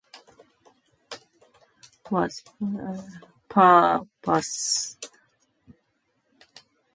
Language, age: English, 19-29